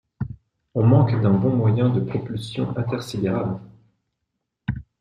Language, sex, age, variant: French, male, 40-49, Français de métropole